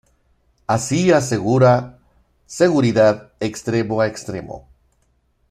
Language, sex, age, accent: Spanish, male, 50-59, México